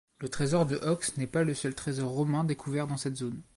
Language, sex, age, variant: French, male, 19-29, Français de métropole